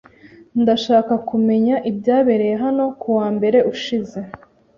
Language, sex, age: Kinyarwanda, female, 19-29